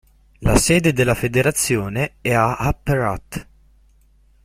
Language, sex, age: Italian, male, 19-29